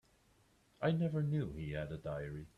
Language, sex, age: English, male, 19-29